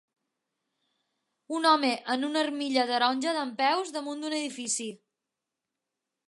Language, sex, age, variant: Catalan, female, 19-29, Nord-Occidental